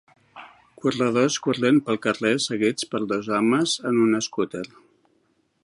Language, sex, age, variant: Catalan, male, 60-69, Central